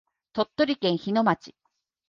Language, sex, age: Japanese, female, 40-49